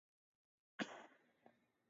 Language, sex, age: Swahili, female, 19-29